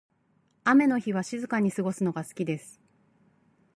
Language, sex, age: Japanese, female, 40-49